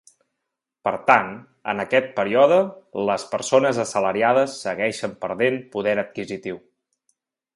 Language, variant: Catalan, Septentrional